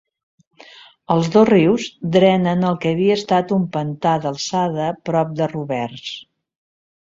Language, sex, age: Catalan, female, 70-79